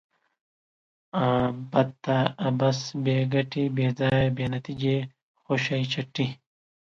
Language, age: Pashto, 19-29